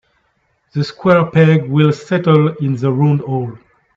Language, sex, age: English, male, 40-49